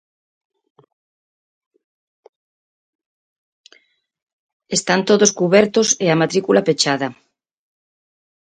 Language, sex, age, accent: Galician, female, 50-59, Central (gheada)